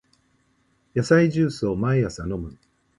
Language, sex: Japanese, male